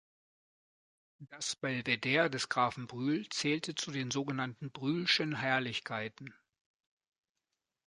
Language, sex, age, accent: German, male, 50-59, Deutschland Deutsch